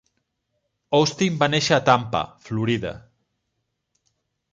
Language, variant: Catalan, Central